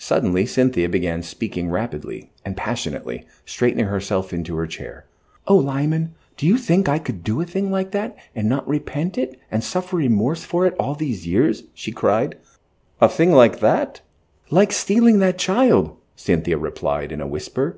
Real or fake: real